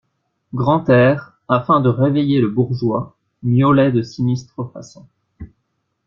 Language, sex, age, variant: French, male, 19-29, Français de métropole